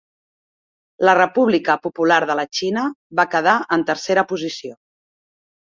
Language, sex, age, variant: Catalan, female, 40-49, Central